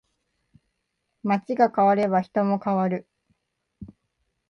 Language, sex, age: Japanese, female, 19-29